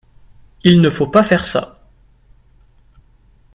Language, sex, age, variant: French, male, 19-29, Français de métropole